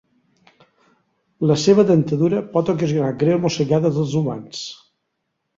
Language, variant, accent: Catalan, Balear, balear